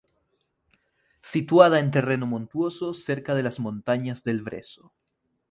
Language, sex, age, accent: Spanish, male, 19-29, Chileno: Chile, Cuyo